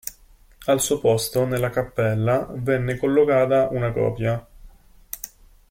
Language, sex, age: Italian, male, 19-29